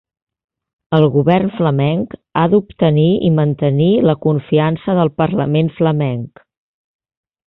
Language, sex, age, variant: Catalan, female, 40-49, Central